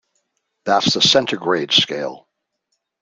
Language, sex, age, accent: English, male, 70-79, United States English